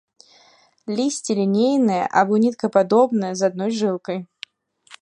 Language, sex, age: Belarusian, female, 19-29